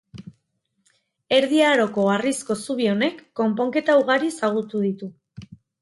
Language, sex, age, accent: Basque, female, 30-39, Erdialdekoa edo Nafarra (Gipuzkoa, Nafarroa)